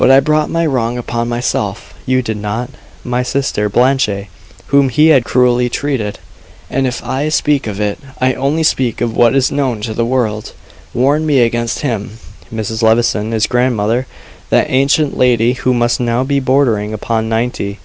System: none